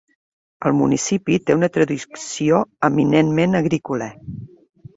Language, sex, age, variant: Catalan, female, 50-59, Septentrional